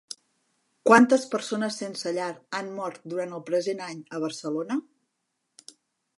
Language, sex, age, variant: Catalan, female, 40-49, Central